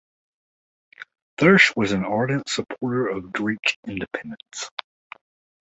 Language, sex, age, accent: English, male, 30-39, United States English